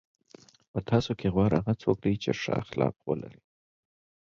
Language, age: Pashto, 30-39